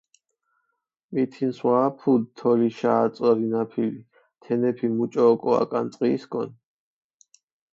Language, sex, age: Mingrelian, male, 30-39